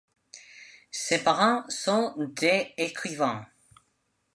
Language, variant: French, Français de métropole